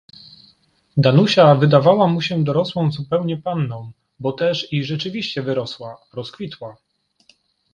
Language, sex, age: Polish, male, 30-39